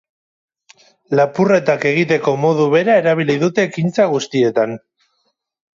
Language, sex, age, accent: Basque, male, 30-39, Mendebalekoa (Araba, Bizkaia, Gipuzkoako mendebaleko herri batzuk)